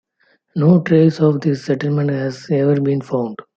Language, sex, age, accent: English, male, 30-39, India and South Asia (India, Pakistan, Sri Lanka)